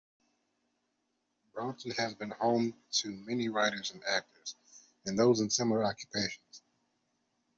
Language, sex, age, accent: English, male, 19-29, United States English